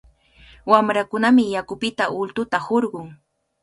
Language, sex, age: Cajatambo North Lima Quechua, female, 19-29